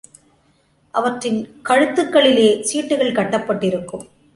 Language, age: Tamil, 50-59